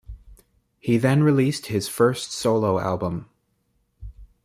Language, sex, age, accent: English, male, 19-29, United States English